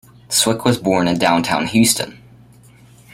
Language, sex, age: English, male, under 19